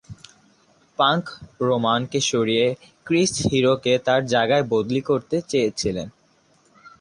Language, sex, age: Bengali, male, 19-29